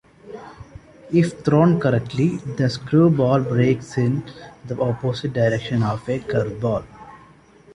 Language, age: English, 19-29